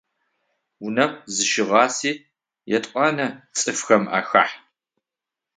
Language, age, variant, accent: Adyghe, 40-49, Адыгабзэ (Кирил, пстэумэ зэдыряе), Бжъэдыгъу (Bjeduğ)